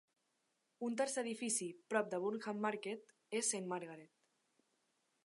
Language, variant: Catalan, Central